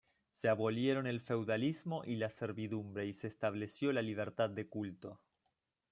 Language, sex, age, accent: Spanish, male, 30-39, Rioplatense: Argentina, Uruguay, este de Bolivia, Paraguay